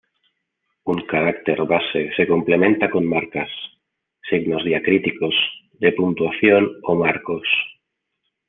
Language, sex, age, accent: Spanish, male, 30-39, España: Centro-Sur peninsular (Madrid, Toledo, Castilla-La Mancha)